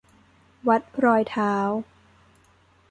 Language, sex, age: Thai, female, 19-29